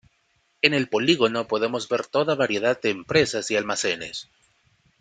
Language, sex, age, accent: Spanish, male, 19-29, América central